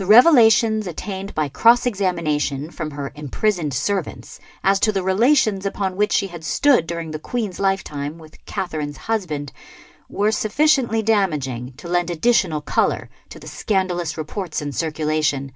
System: none